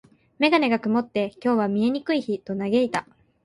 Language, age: Japanese, 19-29